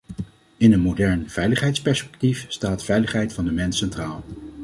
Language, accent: Dutch, Nederlands Nederlands